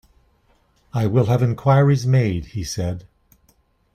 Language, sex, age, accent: English, male, 50-59, Canadian English